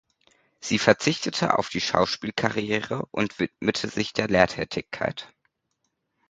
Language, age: German, 19-29